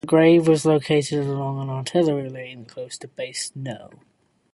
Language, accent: English, England English